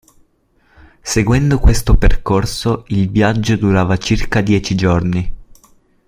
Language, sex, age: Italian, male, 19-29